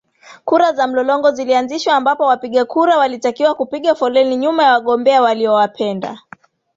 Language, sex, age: Swahili, female, 19-29